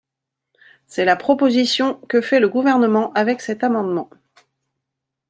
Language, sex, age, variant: French, female, 40-49, Français de métropole